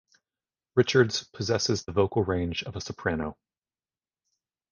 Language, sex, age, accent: English, male, 30-39, United States English